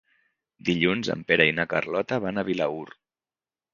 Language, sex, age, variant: Catalan, male, 30-39, Central